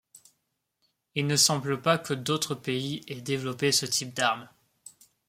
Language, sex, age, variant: French, male, 19-29, Français de métropole